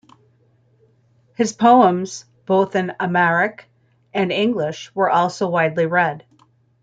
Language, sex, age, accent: English, female, 40-49, United States English